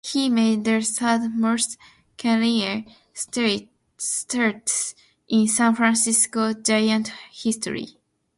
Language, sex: English, female